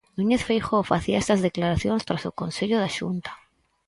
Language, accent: Galician, Normativo (estándar)